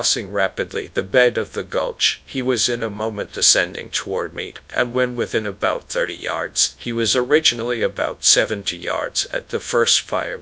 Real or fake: fake